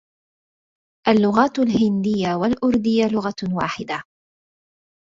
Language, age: Arabic, 30-39